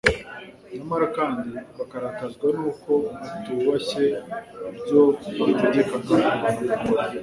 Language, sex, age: Kinyarwanda, male, 19-29